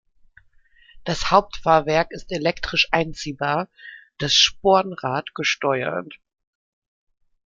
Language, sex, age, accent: German, female, 30-39, Deutschland Deutsch